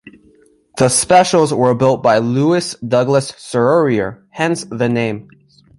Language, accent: English, United States English